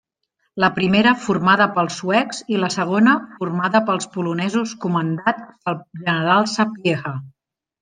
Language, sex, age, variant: Catalan, female, 50-59, Central